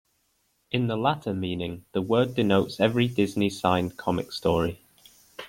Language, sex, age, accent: English, male, 19-29, England English